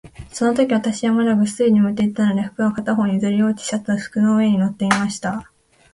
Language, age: Japanese, 19-29